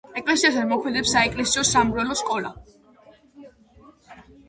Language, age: Georgian, under 19